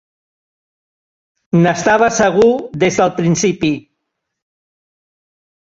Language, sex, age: Catalan, male, 60-69